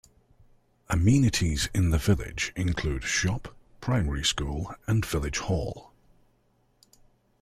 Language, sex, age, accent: English, male, 30-39, England English